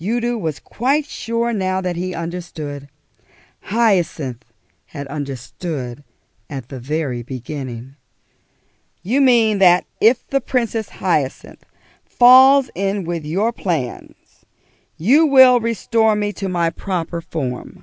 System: none